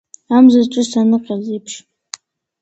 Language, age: Abkhazian, under 19